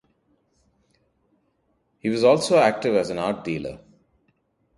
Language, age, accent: English, 30-39, India and South Asia (India, Pakistan, Sri Lanka)